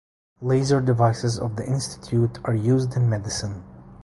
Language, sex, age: English, male, 19-29